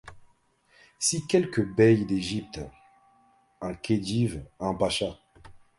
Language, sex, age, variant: French, male, 30-39, Français de métropole